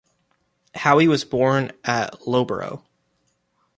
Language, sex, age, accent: English, male, 19-29, United States English